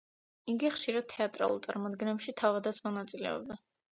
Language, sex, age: Georgian, female, under 19